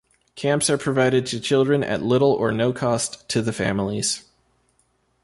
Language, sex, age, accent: English, male, 19-29, United States English